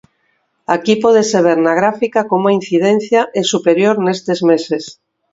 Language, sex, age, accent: Galician, female, 50-59, Oriental (común en zona oriental)